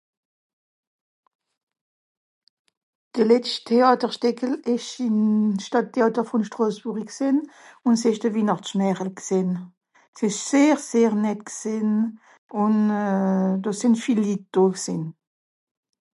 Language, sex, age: Swiss German, female, 60-69